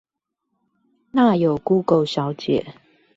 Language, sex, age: Chinese, female, 50-59